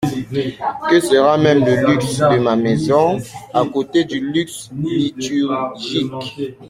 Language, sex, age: French, female, 30-39